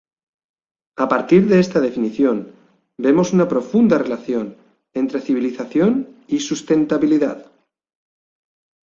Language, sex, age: Spanish, male, 40-49